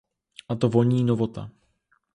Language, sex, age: Czech, male, 19-29